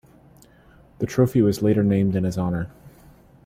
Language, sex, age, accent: English, male, 19-29, United States English